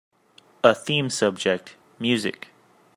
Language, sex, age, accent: English, male, 30-39, United States English